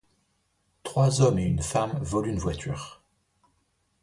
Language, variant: French, Français de métropole